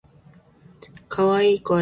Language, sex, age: Japanese, female, 40-49